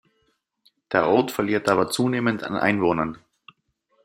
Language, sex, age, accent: German, male, 19-29, Österreichisches Deutsch